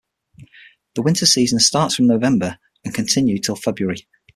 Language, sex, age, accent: English, male, 40-49, England English